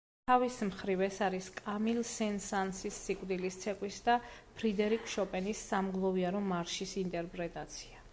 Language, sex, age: Georgian, female, 30-39